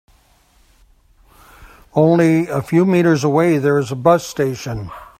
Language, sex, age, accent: English, male, 60-69, United States English